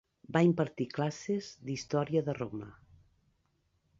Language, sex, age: Catalan, female, 50-59